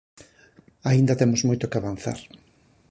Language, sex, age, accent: Galician, male, 50-59, Atlántico (seseo e gheada)